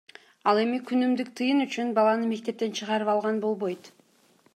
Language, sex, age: Kyrgyz, female, 30-39